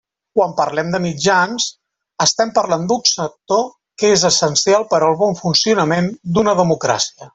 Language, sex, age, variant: Catalan, male, 40-49, Central